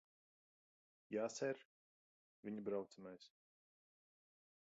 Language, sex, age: Latvian, male, 30-39